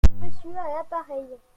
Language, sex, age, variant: French, male, 40-49, Français de métropole